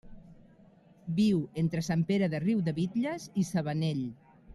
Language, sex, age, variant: Catalan, female, 50-59, Central